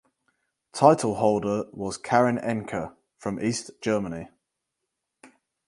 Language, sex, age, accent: English, male, 19-29, England English